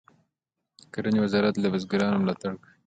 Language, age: Pashto, 19-29